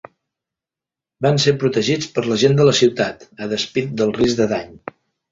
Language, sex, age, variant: Catalan, male, 40-49, Central